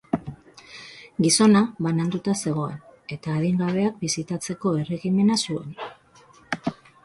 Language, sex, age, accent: Basque, female, 40-49, Mendebalekoa (Araba, Bizkaia, Gipuzkoako mendebaleko herri batzuk); Batua